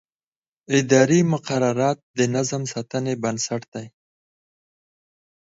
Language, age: Pashto, 30-39